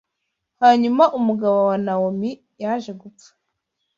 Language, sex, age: Kinyarwanda, female, 19-29